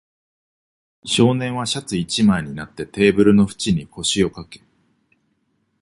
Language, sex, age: Japanese, male, 40-49